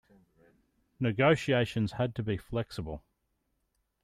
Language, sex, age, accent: English, male, 30-39, Australian English